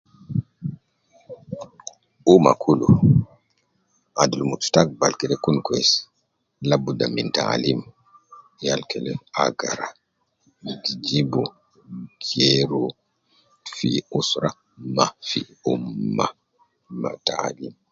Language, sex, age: Nubi, male, 50-59